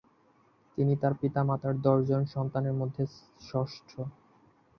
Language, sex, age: Bengali, male, 19-29